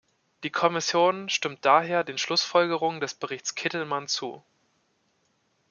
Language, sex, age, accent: German, male, 19-29, Deutschland Deutsch